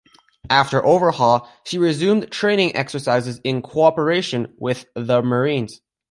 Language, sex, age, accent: English, male, under 19, United States English